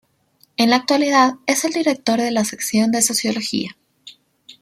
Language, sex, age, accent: Spanish, female, 19-29, Andino-Pacífico: Colombia, Perú, Ecuador, oeste de Bolivia y Venezuela andina